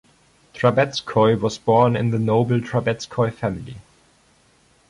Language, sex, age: English, male, 19-29